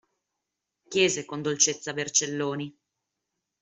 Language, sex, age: Italian, female, 30-39